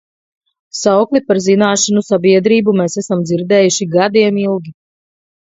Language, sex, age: Latvian, female, 30-39